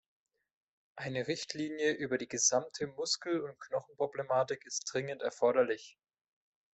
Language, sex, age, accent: German, male, 30-39, Deutschland Deutsch